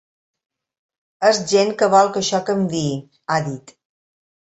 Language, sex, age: Catalan, female, 50-59